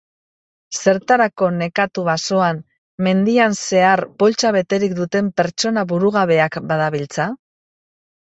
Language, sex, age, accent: Basque, female, 50-59, Mendebalekoa (Araba, Bizkaia, Gipuzkoako mendebaleko herri batzuk)